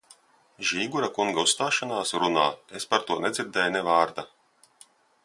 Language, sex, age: Latvian, male, 30-39